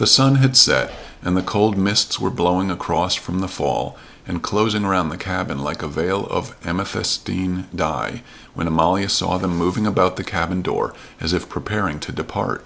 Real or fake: real